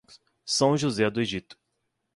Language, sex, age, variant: Portuguese, male, 19-29, Portuguese (Brasil)